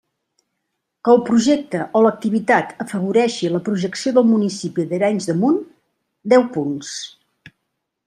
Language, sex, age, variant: Catalan, female, 60-69, Central